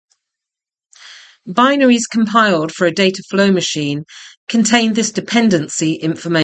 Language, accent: English, England English